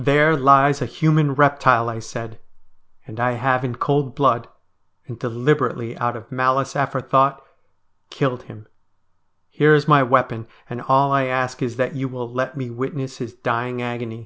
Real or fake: real